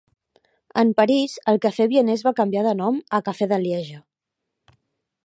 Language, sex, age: Catalan, female, 30-39